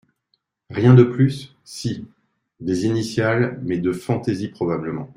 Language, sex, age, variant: French, male, 40-49, Français de métropole